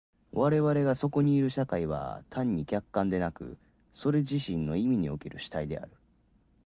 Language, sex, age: Japanese, male, under 19